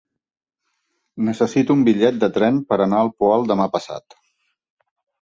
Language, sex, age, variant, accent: Catalan, male, 40-49, Central, gironí